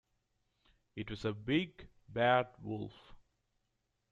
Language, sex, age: English, male, 30-39